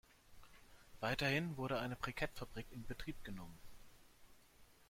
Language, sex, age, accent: German, male, 19-29, Deutschland Deutsch